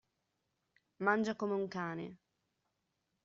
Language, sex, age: Italian, female, 19-29